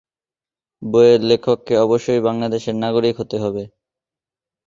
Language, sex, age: Bengali, male, under 19